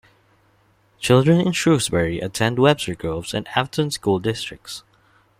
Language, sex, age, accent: English, male, 19-29, Filipino